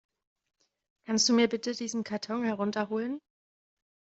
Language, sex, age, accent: German, female, 30-39, Deutschland Deutsch